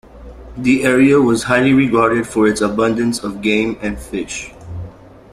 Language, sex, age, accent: English, male, 30-39, United States English